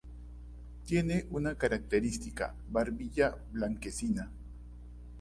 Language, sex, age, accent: Spanish, male, 40-49, Andino-Pacífico: Colombia, Perú, Ecuador, oeste de Bolivia y Venezuela andina